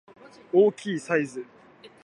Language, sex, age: Japanese, male, 19-29